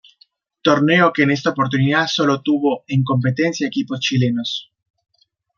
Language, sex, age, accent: Spanish, male, 30-39, México